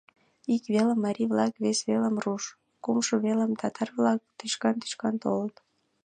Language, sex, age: Mari, female, 19-29